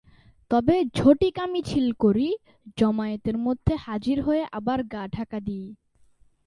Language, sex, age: Bengali, male, under 19